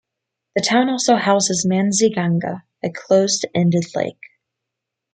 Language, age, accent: English, 19-29, United States English